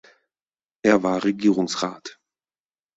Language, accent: German, Deutschland Deutsch